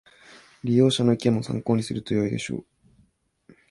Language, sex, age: Japanese, male, 19-29